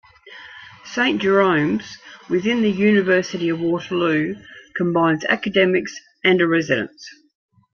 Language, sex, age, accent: English, female, 60-69, Australian English